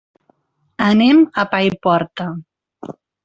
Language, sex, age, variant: Catalan, female, 40-49, Central